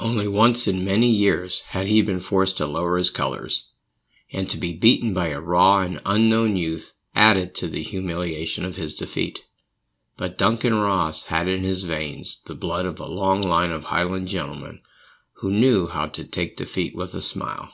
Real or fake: real